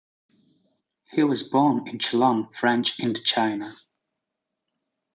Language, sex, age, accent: English, male, 19-29, United States English